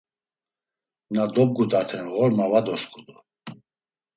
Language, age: Laz, 50-59